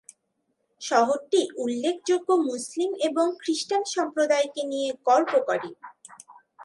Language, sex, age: Bengali, female, under 19